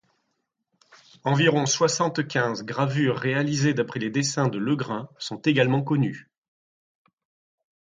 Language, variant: French, Français de métropole